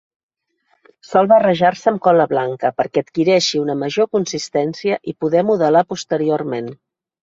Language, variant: Catalan, Central